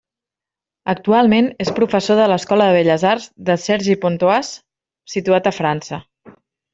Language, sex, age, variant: Catalan, female, 30-39, Central